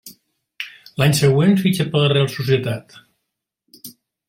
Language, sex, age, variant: Catalan, male, 60-69, Central